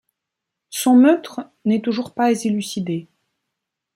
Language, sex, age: French, female, 30-39